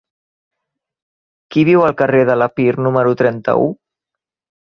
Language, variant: Catalan, Central